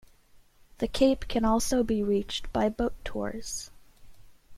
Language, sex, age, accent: English, female, 19-29, United States English